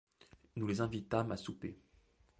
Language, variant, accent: French, Français d'Europe, Français de Suisse